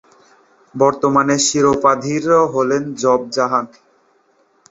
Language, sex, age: Bengali, male, 19-29